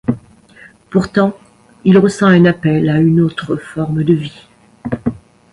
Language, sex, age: French, female, 60-69